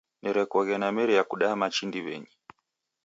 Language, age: Taita, 19-29